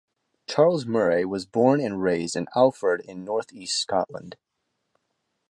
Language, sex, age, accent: English, male, 19-29, United States English